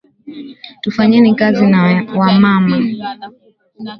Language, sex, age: Swahili, female, 19-29